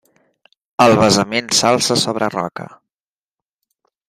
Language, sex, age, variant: Catalan, male, 19-29, Central